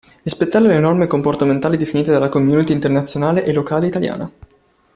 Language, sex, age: Italian, male, 19-29